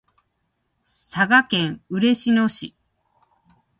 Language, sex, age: Japanese, female, 50-59